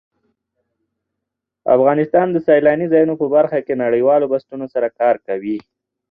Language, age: Pashto, 19-29